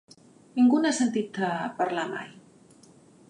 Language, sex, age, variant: Catalan, female, 50-59, Central